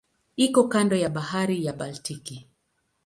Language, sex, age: Swahili, female, 30-39